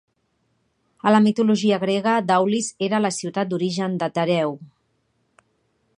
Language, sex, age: Catalan, female, 40-49